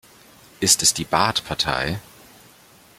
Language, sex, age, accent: German, male, 19-29, Deutschland Deutsch